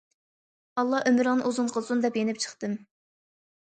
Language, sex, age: Uyghur, female, under 19